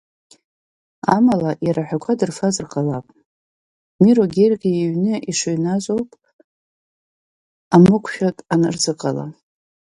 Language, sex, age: Abkhazian, female, 30-39